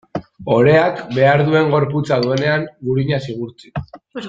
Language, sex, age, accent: Basque, male, under 19, Mendebalekoa (Araba, Bizkaia, Gipuzkoako mendebaleko herri batzuk)